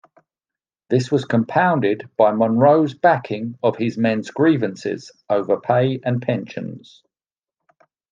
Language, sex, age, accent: English, male, 40-49, England English